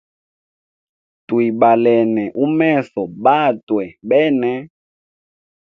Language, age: Hemba, 19-29